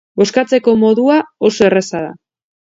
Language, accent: Basque, Mendebalekoa (Araba, Bizkaia, Gipuzkoako mendebaleko herri batzuk)